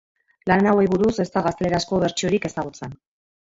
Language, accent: Basque, Mendebalekoa (Araba, Bizkaia, Gipuzkoako mendebaleko herri batzuk)